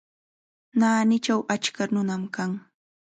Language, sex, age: Chiquián Ancash Quechua, female, 19-29